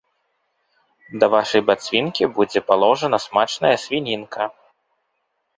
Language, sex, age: Belarusian, male, 30-39